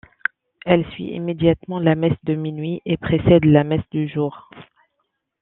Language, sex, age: French, female, 19-29